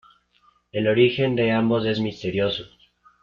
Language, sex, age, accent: Spanish, male, under 19, Andino-Pacífico: Colombia, Perú, Ecuador, oeste de Bolivia y Venezuela andina